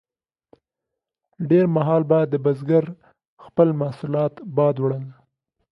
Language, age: Pashto, 19-29